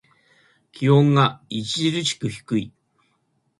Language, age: Japanese, 60-69